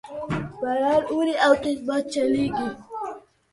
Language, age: Pashto, 19-29